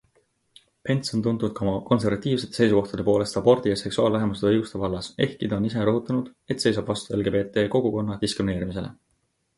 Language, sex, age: Estonian, male, 19-29